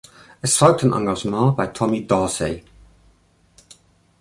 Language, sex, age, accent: German, male, 50-59, Deutschland Deutsch